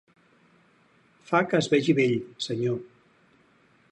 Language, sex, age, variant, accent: Catalan, male, 40-49, Central, central